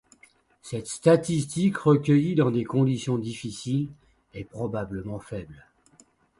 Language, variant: French, Français de métropole